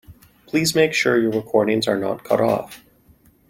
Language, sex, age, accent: English, male, 30-39, United States English